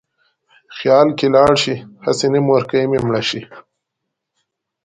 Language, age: Pashto, 19-29